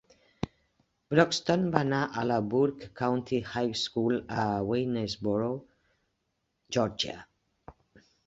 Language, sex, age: Catalan, female, 60-69